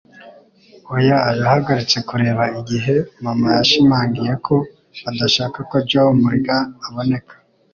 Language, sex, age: Kinyarwanda, male, 19-29